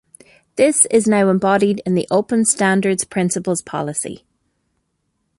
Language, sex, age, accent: English, female, 30-39, Irish English